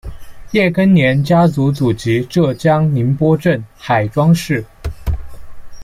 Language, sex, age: Chinese, male, 19-29